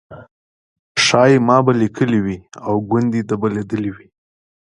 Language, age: Pashto, 30-39